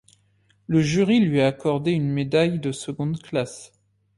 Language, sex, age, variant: French, male, 19-29, Français de métropole